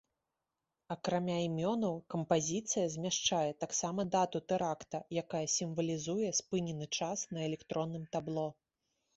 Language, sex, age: Belarusian, female, 30-39